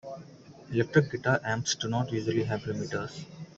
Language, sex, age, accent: English, male, 19-29, United States English